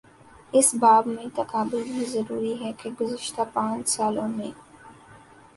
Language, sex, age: Urdu, female, 19-29